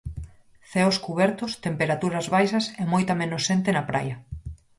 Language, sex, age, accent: Galician, female, 30-39, Normativo (estándar)